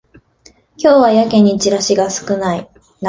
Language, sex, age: Japanese, female, 19-29